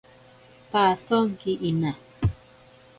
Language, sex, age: Ashéninka Perené, female, 40-49